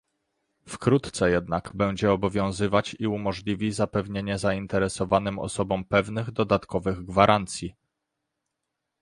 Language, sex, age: Polish, male, 30-39